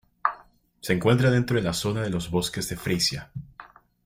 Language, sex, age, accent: Spanish, male, 19-29, Andino-Pacífico: Colombia, Perú, Ecuador, oeste de Bolivia y Venezuela andina